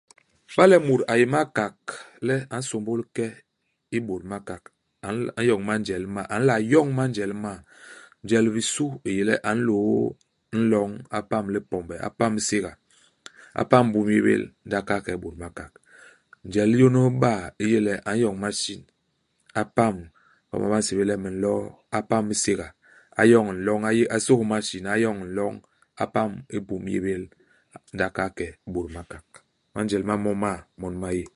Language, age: Basaa, 40-49